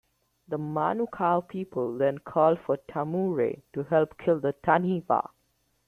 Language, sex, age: English, male, 19-29